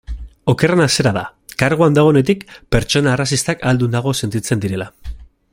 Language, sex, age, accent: Basque, male, 19-29, Erdialdekoa edo Nafarra (Gipuzkoa, Nafarroa)